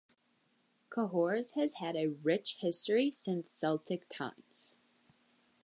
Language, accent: English, United States English